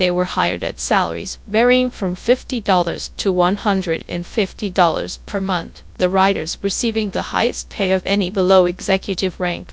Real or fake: fake